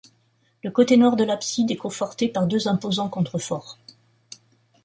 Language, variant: French, Français de métropole